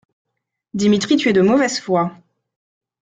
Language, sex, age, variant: French, female, 19-29, Français de métropole